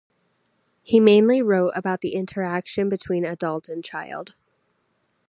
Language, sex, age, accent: English, female, 19-29, United States English